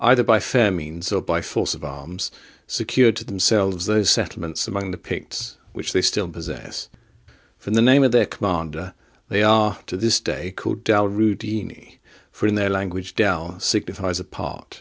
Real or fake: real